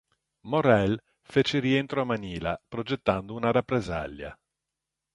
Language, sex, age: Italian, male, 50-59